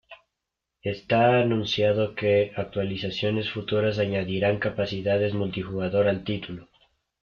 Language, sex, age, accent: Spanish, male, under 19, Andino-Pacífico: Colombia, Perú, Ecuador, oeste de Bolivia y Venezuela andina